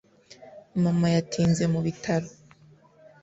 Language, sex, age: Kinyarwanda, female, 19-29